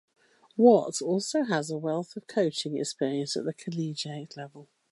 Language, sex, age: English, female, 50-59